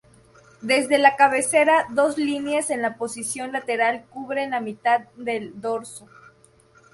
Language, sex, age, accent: Spanish, female, 19-29, México